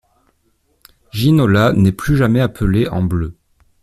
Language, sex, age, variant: French, male, 19-29, Français de métropole